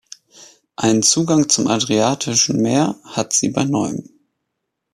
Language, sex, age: German, male, 19-29